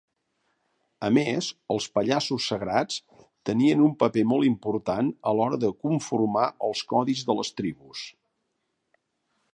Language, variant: Catalan, Central